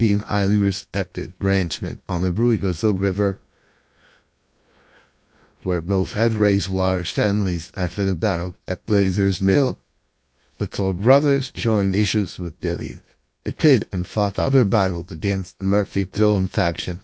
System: TTS, GlowTTS